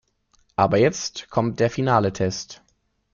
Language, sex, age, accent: German, male, 19-29, Deutschland Deutsch